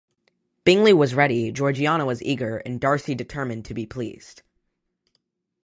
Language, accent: English, United States English